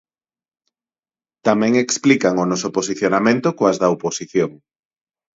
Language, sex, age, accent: Galician, male, 30-39, Neofalante